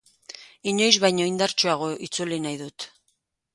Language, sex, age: Basque, female, 60-69